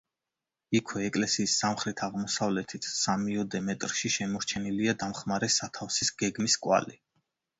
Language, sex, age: Georgian, male, 30-39